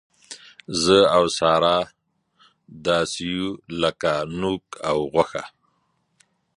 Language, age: Pashto, 40-49